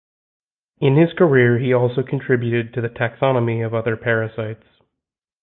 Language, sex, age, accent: English, male, 19-29, United States English